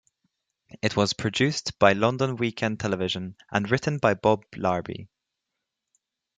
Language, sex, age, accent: English, male, under 19, England English